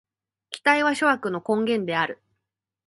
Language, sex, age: Japanese, female, 19-29